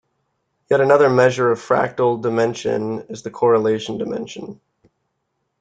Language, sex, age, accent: English, male, 19-29, United States English